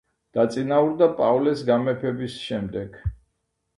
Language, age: Georgian, 60-69